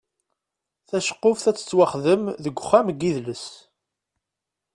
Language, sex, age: Kabyle, male, 30-39